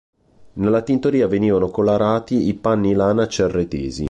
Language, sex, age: Italian, male, 30-39